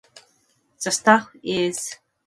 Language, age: English, 19-29